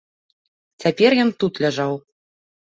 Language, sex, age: Belarusian, female, 30-39